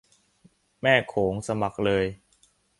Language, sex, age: Thai, male, under 19